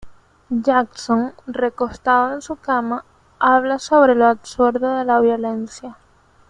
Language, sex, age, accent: Spanish, female, under 19, Caribe: Cuba, Venezuela, Puerto Rico, República Dominicana, Panamá, Colombia caribeña, México caribeño, Costa del golfo de México